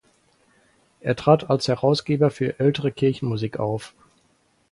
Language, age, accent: German, 60-69, Deutschland Deutsch